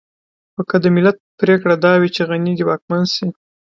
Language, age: Pashto, 19-29